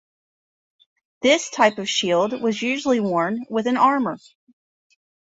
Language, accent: English, United States English